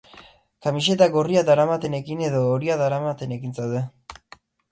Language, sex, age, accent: Basque, male, 19-29, Erdialdekoa edo Nafarra (Gipuzkoa, Nafarroa)